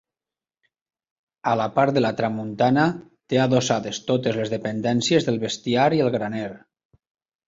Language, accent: Catalan, valencià